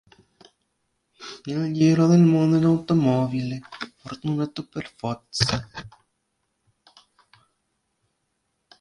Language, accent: Spanish, México